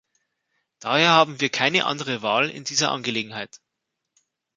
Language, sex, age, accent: German, male, 30-39, Deutschland Deutsch